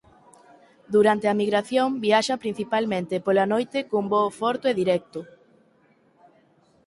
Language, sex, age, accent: Galician, female, 19-29, Central (sen gheada)